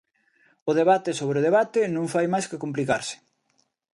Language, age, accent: Galician, 19-29, Normativo (estándar)